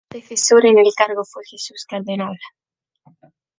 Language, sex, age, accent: Spanish, female, under 19, España: Sur peninsular (Andalucia, Extremadura, Murcia)